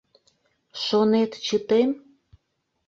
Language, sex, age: Mari, female, 40-49